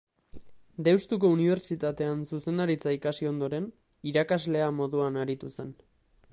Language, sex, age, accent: Basque, male, 19-29, Mendebalekoa (Araba, Bizkaia, Gipuzkoako mendebaleko herri batzuk)